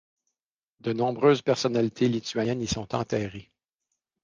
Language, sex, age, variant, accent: French, male, 50-59, Français d'Amérique du Nord, Français du Canada